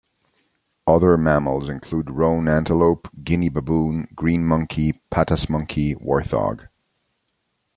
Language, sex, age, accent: English, male, 30-39, United States English